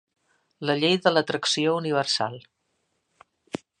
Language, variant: Catalan, Central